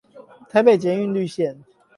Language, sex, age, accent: Chinese, male, 30-39, 出生地：桃園市